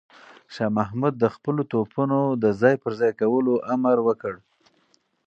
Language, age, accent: Pashto, 30-39, کندهارۍ لهجه